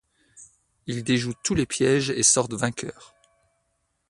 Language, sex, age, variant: French, male, 30-39, Français de métropole